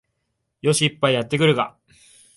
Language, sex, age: Japanese, male, 19-29